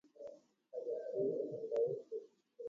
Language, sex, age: Guarani, male, 19-29